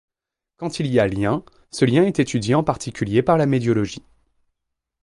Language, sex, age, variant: French, male, 30-39, Français de métropole